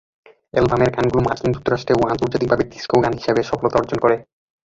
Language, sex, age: Bengali, male, 19-29